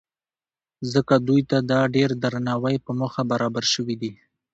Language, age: Pashto, 19-29